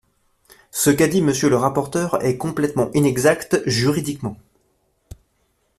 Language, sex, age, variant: French, male, 19-29, Français de métropole